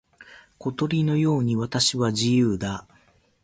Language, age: Japanese, 50-59